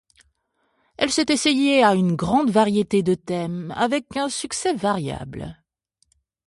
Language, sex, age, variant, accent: French, female, 40-49, Français d'Europe, Français de Suisse